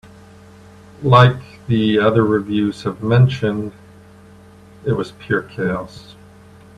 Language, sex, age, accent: English, male, 50-59, Canadian English